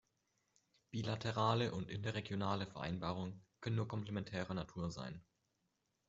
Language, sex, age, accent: German, male, 19-29, Deutschland Deutsch